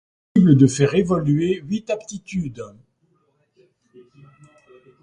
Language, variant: French, Français de métropole